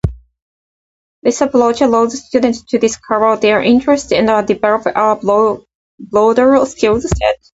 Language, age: English, 40-49